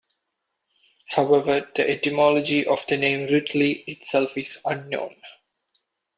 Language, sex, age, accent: English, male, 19-29, India and South Asia (India, Pakistan, Sri Lanka)